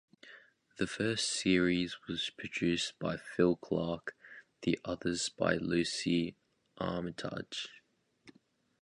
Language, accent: English, Australian English